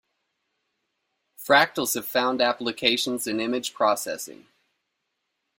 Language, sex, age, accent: English, male, 30-39, United States English